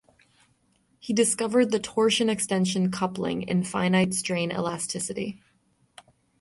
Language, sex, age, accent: English, female, 19-29, United States English; Canadian English